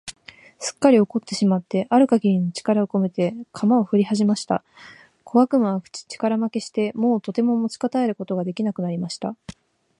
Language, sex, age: Japanese, female, 19-29